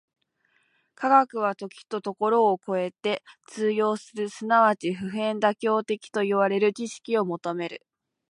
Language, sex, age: Japanese, female, 19-29